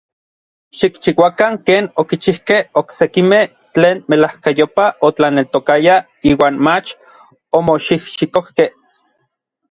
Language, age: Orizaba Nahuatl, 30-39